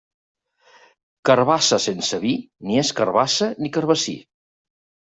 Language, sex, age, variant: Catalan, male, 50-59, Central